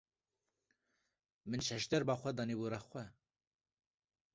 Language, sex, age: Kurdish, male, 19-29